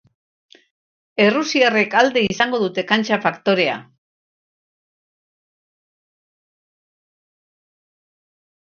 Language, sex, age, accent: Basque, female, 70-79, Mendebalekoa (Araba, Bizkaia, Gipuzkoako mendebaleko herri batzuk)